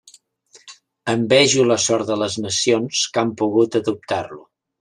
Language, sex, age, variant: Catalan, male, 60-69, Central